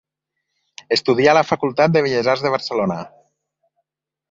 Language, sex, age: Catalan, female, 50-59